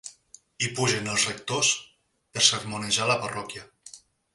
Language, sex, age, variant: Catalan, male, 19-29, Nord-Occidental